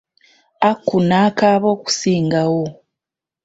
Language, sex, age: Ganda, female, 19-29